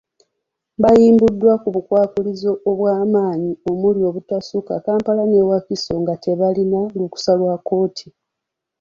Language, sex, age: Ganda, female, 40-49